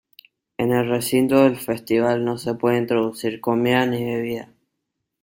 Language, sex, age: Spanish, male, under 19